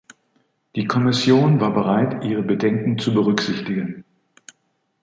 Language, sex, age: German, male, 60-69